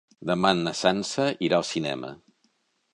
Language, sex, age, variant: Catalan, male, 60-69, Central